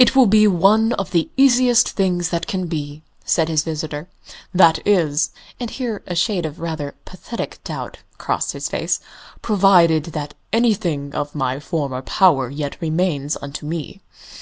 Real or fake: real